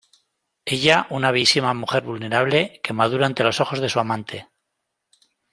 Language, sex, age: Spanish, male, 50-59